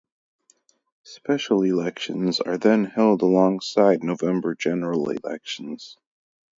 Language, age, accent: English, 30-39, United States English